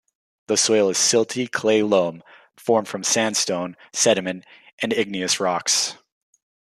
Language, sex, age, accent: English, male, 19-29, Canadian English